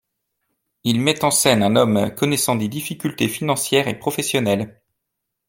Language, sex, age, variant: French, male, 30-39, Français de métropole